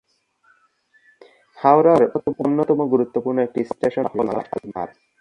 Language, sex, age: Bengali, male, under 19